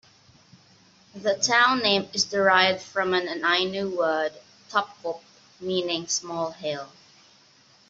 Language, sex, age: English, female, 19-29